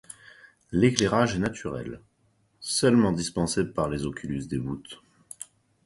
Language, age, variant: French, 30-39, Français de métropole